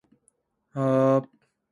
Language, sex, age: Japanese, male, 19-29